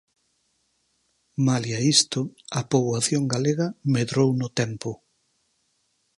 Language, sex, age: Galician, male, 50-59